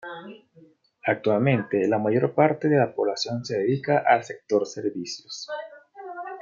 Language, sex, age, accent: Spanish, male, 40-49, Caribe: Cuba, Venezuela, Puerto Rico, República Dominicana, Panamá, Colombia caribeña, México caribeño, Costa del golfo de México